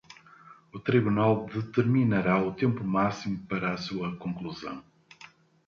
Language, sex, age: Portuguese, male, 50-59